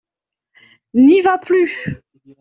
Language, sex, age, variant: French, male, 30-39, Français de métropole